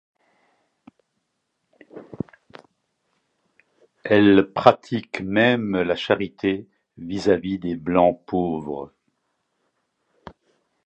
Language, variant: French, Français de métropole